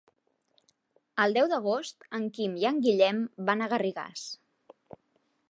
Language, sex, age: Catalan, female, 19-29